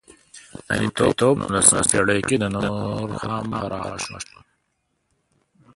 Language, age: Pashto, 30-39